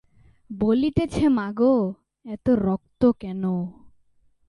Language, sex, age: Bengali, male, under 19